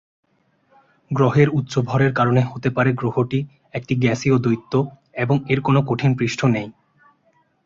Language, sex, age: Bengali, male, 19-29